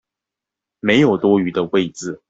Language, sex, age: Chinese, male, 19-29